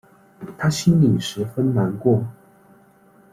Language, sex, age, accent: Chinese, male, 19-29, 出生地：四川省